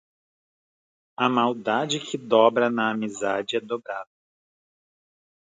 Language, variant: Portuguese, Portuguese (Brasil)